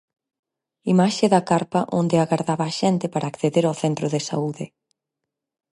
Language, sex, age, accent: Galician, female, 30-39, Normativo (estándar)